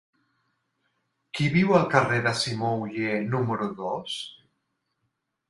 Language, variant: Catalan, Central